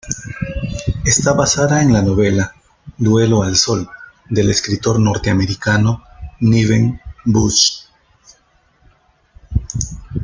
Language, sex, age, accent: Spanish, male, 40-49, Andino-Pacífico: Colombia, Perú, Ecuador, oeste de Bolivia y Venezuela andina